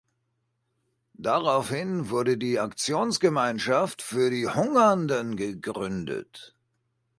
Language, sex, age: German, male, 40-49